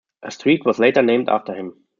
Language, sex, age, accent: English, male, 30-39, England English